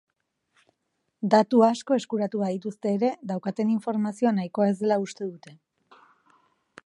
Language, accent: Basque, Erdialdekoa edo Nafarra (Gipuzkoa, Nafarroa)